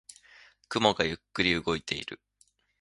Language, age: Japanese, 19-29